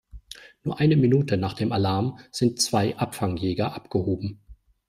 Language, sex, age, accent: German, male, 40-49, Deutschland Deutsch